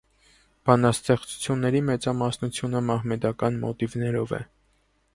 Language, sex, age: Armenian, male, 19-29